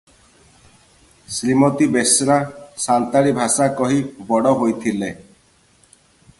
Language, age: Odia, 30-39